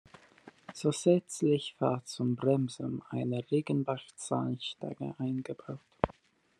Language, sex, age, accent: German, male, 19-29, Britisches Deutsch